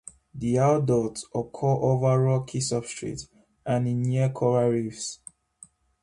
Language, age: English, 19-29